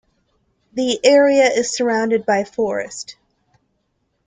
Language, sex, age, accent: English, female, 19-29, United States English